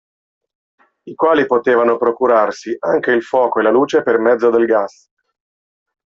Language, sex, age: Italian, male, 40-49